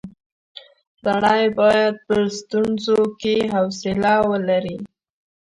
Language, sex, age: Pashto, female, under 19